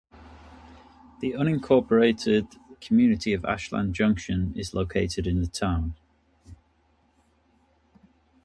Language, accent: English, England English